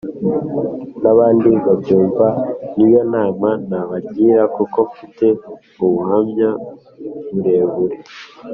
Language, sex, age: Kinyarwanda, male, under 19